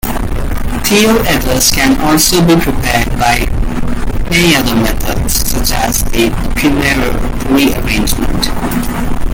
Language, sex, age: English, male, 19-29